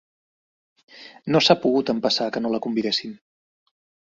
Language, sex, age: Catalan, male, 40-49